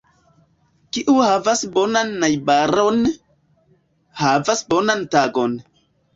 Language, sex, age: Esperanto, male, 19-29